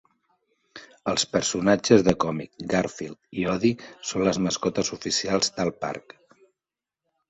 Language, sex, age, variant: Catalan, male, 50-59, Central